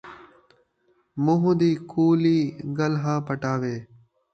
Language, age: Saraiki, under 19